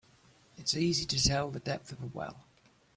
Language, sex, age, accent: English, male, 50-59, England English